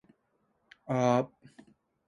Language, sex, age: Japanese, male, 19-29